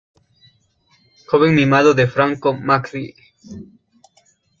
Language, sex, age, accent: Spanish, male, 19-29, Andino-Pacífico: Colombia, Perú, Ecuador, oeste de Bolivia y Venezuela andina